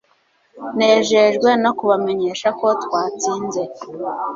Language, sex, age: Kinyarwanda, female, 30-39